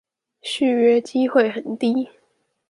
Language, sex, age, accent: Chinese, female, 19-29, 出生地：臺北市